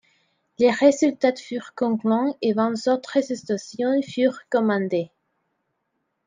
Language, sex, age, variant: French, female, 19-29, Français de métropole